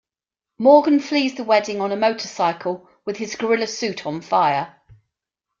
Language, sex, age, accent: English, female, 50-59, England English